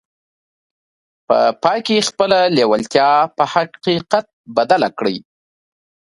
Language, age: Pashto, 30-39